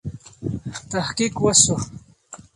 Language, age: Pashto, 19-29